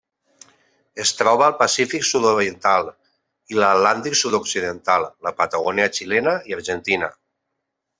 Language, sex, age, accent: Catalan, male, 50-59, valencià